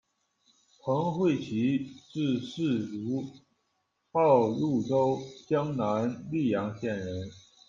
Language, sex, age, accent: Chinese, male, 19-29, 出生地：辽宁省